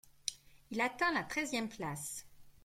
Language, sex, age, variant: French, female, under 19, Français de métropole